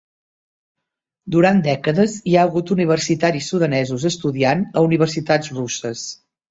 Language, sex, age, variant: Catalan, female, 50-59, Central